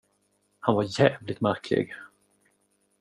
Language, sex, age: Swedish, male, 30-39